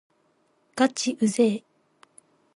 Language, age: Japanese, 19-29